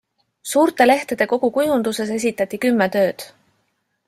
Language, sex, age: Estonian, female, 40-49